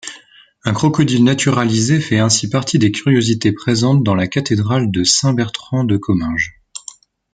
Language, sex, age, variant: French, male, 19-29, Français de métropole